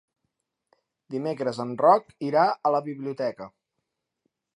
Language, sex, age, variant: Catalan, male, 30-39, Central